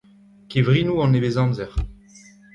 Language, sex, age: Breton, male, 19-29